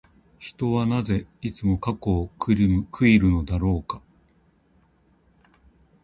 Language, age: Japanese, 50-59